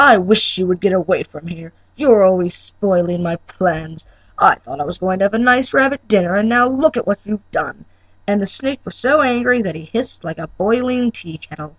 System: none